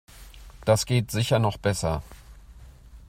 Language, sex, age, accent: German, male, 50-59, Deutschland Deutsch